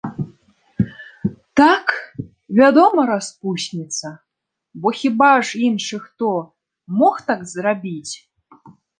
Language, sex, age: Belarusian, female, 19-29